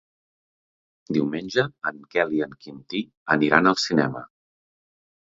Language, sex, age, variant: Catalan, male, 40-49, Central